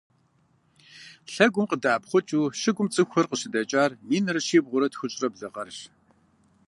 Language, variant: Kabardian, Адыгэбзэ (Къэбэрдей, Кирил, псоми зэдай)